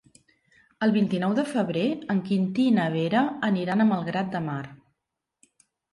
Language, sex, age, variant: Catalan, female, 50-59, Central